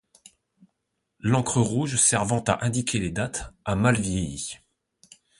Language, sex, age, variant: French, male, 40-49, Français de métropole